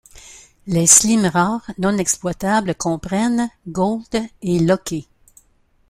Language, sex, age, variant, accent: French, female, 70-79, Français d'Amérique du Nord, Français du Canada